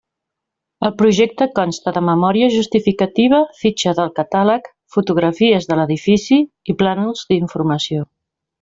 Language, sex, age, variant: Catalan, female, 30-39, Central